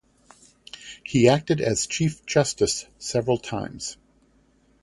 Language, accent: English, United States English